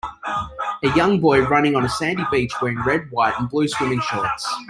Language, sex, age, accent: English, male, 30-39, Australian English